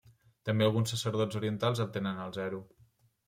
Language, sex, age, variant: Catalan, male, 19-29, Central